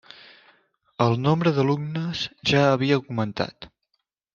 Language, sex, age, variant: Catalan, male, under 19, Central